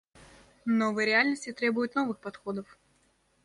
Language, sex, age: Russian, female, under 19